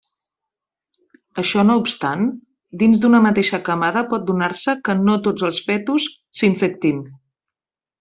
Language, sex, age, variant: Catalan, female, 40-49, Central